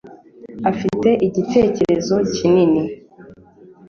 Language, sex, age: Kinyarwanda, female, 19-29